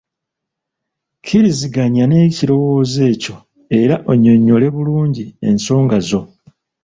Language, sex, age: Ganda, male, 40-49